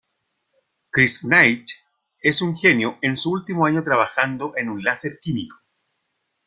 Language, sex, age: Spanish, male, 50-59